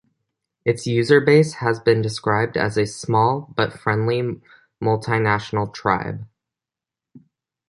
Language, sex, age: English, male, under 19